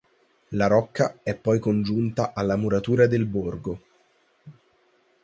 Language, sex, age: Italian, male, under 19